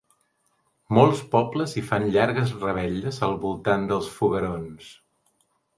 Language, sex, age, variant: Catalan, male, 50-59, Central